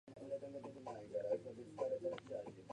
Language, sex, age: English, male, 19-29